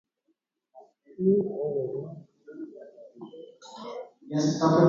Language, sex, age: Guarani, male, 19-29